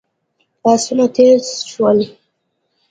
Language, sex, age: Pashto, female, under 19